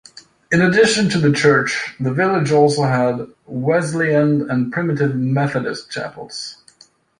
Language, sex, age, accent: English, male, 30-39, United States English